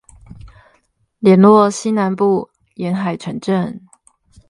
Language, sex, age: Chinese, female, 30-39